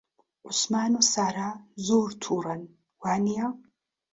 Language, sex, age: Central Kurdish, female, 30-39